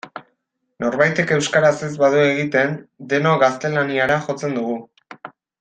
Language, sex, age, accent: Basque, male, under 19, Erdialdekoa edo Nafarra (Gipuzkoa, Nafarroa)